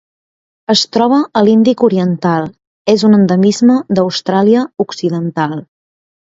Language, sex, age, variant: Catalan, female, 19-29, Central